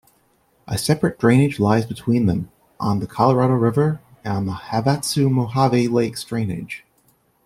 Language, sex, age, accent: English, male, 30-39, United States English